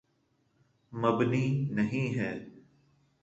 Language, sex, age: Urdu, male, 40-49